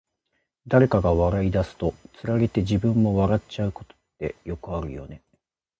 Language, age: Japanese, 30-39